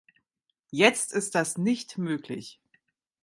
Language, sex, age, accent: German, female, 50-59, Deutschland Deutsch